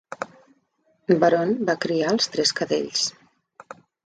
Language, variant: Catalan, Central